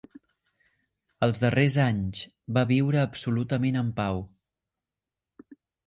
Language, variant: Catalan, Central